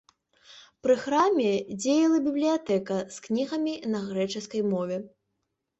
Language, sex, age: Belarusian, female, under 19